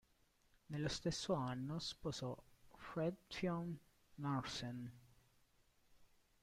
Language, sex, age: Italian, male, 19-29